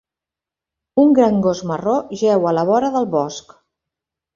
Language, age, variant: Catalan, 50-59, Central